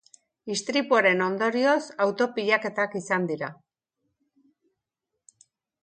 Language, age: Basque, 60-69